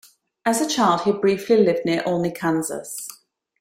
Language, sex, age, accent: English, female, 40-49, England English